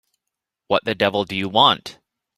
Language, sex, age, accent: English, male, 30-39, United States English